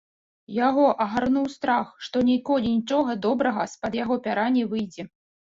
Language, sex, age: Belarusian, female, 30-39